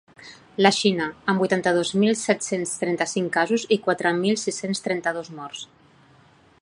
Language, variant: Catalan, Central